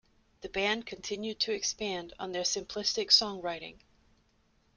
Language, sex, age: English, female, 30-39